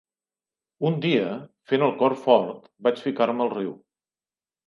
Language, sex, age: Catalan, male, 40-49